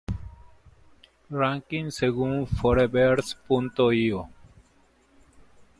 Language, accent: Spanish, México